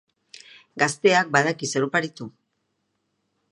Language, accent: Basque, Erdialdekoa edo Nafarra (Gipuzkoa, Nafarroa)